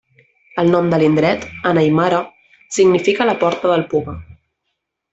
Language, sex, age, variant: Catalan, female, 19-29, Central